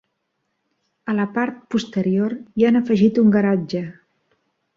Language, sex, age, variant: Catalan, female, 50-59, Central